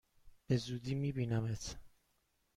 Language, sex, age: Persian, male, 30-39